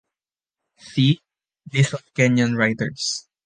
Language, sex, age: English, male, 19-29